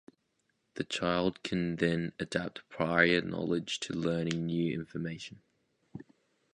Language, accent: English, Australian English